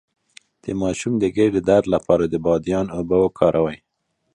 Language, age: Pashto, 30-39